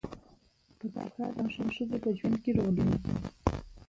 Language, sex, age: Pashto, female, 19-29